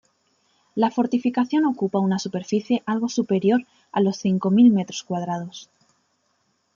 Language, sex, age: Spanish, female, 19-29